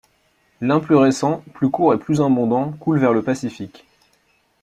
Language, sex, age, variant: French, male, 19-29, Français de métropole